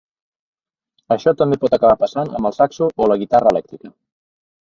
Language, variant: Catalan, Central